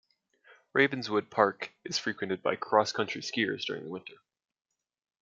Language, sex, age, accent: English, male, 19-29, United States English